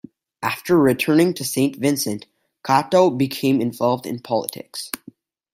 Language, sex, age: English, male, 19-29